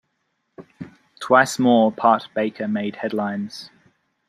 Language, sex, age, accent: English, male, 19-29, Australian English